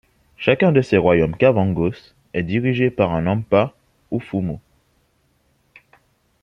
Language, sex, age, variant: French, male, under 19, Français des départements et régions d'outre-mer